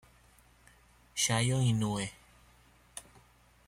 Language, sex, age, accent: Spanish, male, 19-29, América central